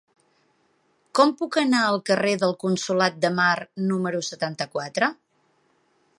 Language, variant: Catalan, Central